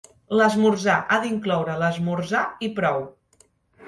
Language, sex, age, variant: Catalan, female, 19-29, Central